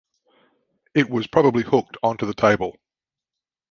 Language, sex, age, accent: English, male, 50-59, Australian English